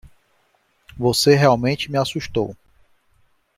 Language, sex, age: Portuguese, male, 40-49